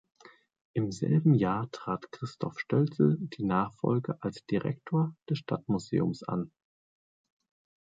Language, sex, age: German, male, 30-39